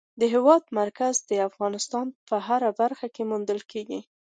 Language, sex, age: Pashto, female, 19-29